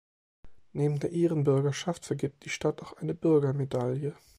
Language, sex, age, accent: German, male, 30-39, Deutschland Deutsch